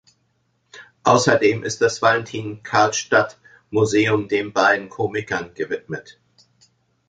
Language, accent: German, Deutschland Deutsch